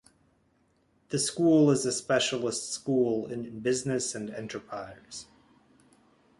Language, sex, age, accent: English, male, 30-39, United States English